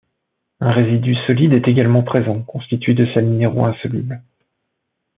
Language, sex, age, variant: French, male, 40-49, Français de métropole